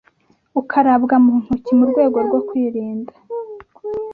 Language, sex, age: Kinyarwanda, female, 19-29